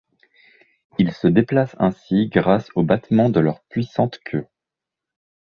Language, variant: French, Français de métropole